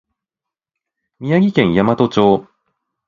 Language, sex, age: Japanese, male, 40-49